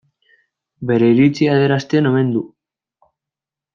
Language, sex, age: Basque, male, 19-29